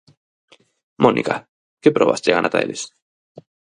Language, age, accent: Galician, 19-29, Normativo (estándar)